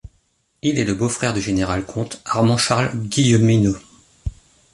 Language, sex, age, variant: French, male, 40-49, Français de métropole